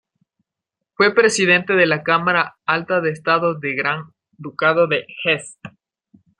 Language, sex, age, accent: Spanish, male, 19-29, Andino-Pacífico: Colombia, Perú, Ecuador, oeste de Bolivia y Venezuela andina